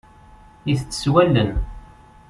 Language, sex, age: Kabyle, male, 19-29